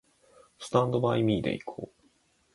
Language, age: Japanese, 30-39